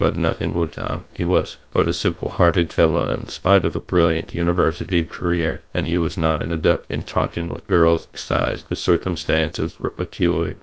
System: TTS, GlowTTS